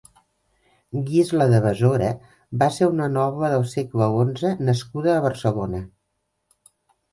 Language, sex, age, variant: Catalan, female, 50-59, Central